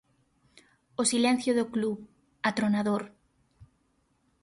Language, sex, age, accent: Galician, female, 19-29, Central (sen gheada)